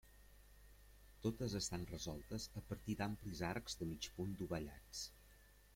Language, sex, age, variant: Catalan, male, 50-59, Central